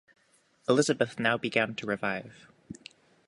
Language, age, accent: English, 19-29, Canadian English